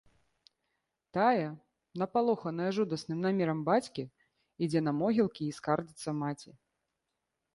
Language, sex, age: Belarusian, female, 30-39